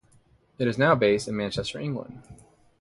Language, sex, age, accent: English, male, 30-39, United States English